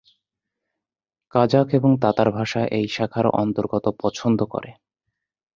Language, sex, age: Bengali, male, 19-29